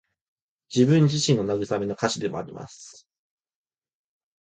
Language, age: Japanese, 19-29